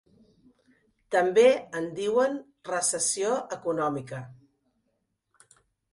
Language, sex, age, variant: Catalan, female, 40-49, Central